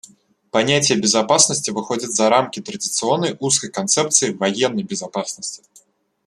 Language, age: Russian, 19-29